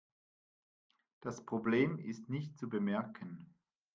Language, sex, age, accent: German, male, 50-59, Schweizerdeutsch